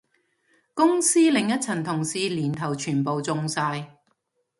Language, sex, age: Cantonese, female, 40-49